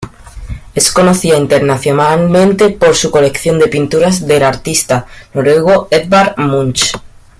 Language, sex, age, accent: Spanish, male, under 19, España: Sur peninsular (Andalucia, Extremadura, Murcia)